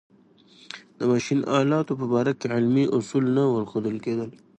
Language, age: Pashto, 19-29